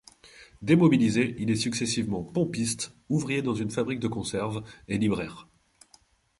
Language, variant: French, Français de métropole